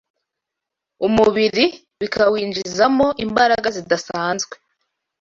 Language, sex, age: Kinyarwanda, female, 19-29